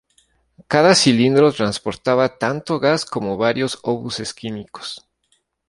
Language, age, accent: Spanish, 30-39, México